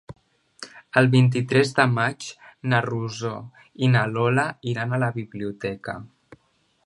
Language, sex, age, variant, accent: Catalan, male, under 19, Central, central